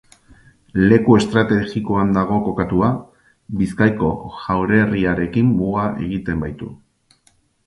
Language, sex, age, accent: Basque, male, 40-49, Erdialdekoa edo Nafarra (Gipuzkoa, Nafarroa)